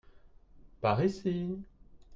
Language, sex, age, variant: French, male, 30-39, Français de métropole